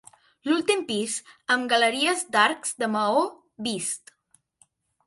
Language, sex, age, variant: Catalan, female, under 19, Central